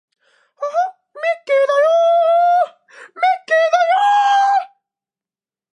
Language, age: Japanese, under 19